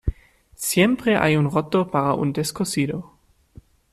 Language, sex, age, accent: Spanish, male, under 19, España: Centro-Sur peninsular (Madrid, Toledo, Castilla-La Mancha)